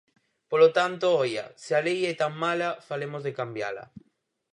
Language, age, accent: Galician, 19-29, Central (gheada)